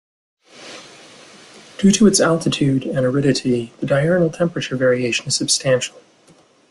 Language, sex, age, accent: English, male, 19-29, Canadian English